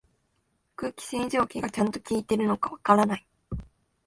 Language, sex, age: Japanese, female, 19-29